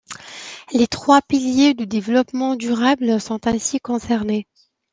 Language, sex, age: French, female, 30-39